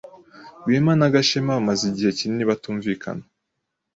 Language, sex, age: Kinyarwanda, male, 19-29